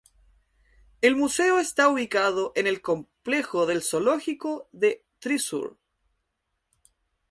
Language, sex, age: Spanish, male, 30-39